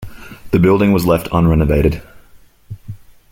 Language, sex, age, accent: English, male, 19-29, Australian English